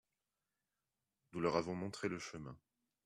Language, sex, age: French, male, 19-29